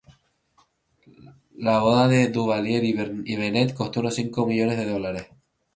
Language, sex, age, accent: Spanish, male, 19-29, España: Islas Canarias